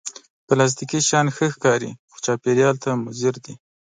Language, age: Pashto, 19-29